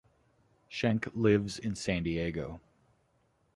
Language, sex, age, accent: English, male, 30-39, United States English